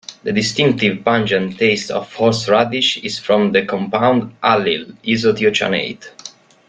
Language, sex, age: English, male, 19-29